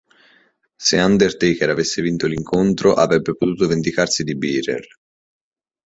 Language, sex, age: Italian, male, 19-29